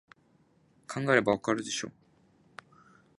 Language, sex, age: Japanese, male, 19-29